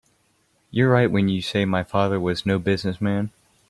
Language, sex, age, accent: English, male, under 19, United States English